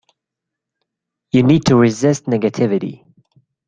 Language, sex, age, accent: English, male, 19-29, United States English